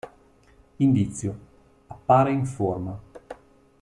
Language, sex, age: Italian, male, 40-49